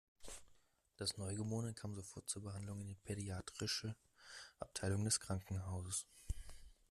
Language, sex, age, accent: German, male, 30-39, Deutschland Deutsch